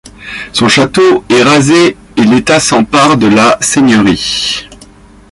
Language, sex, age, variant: French, male, 30-39, Français de métropole